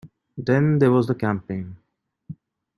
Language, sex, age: English, male, 19-29